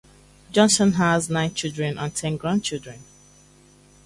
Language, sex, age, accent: English, female, 30-39, England English